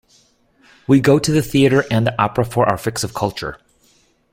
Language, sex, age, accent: English, male, 40-49, United States English